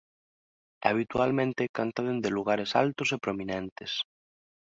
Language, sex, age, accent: Galician, male, 19-29, Normativo (estándar)